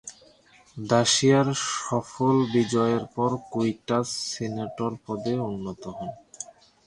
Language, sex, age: Bengali, male, 30-39